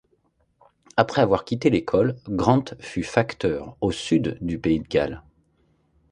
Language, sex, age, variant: French, male, 40-49, Français de métropole